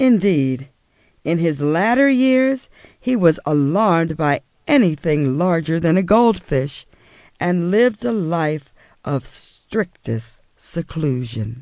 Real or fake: real